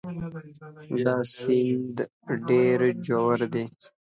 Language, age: Pashto, 19-29